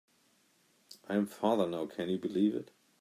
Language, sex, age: English, male, 40-49